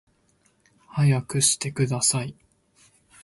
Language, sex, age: Japanese, male, 19-29